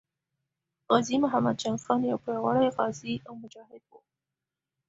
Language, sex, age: Pashto, female, under 19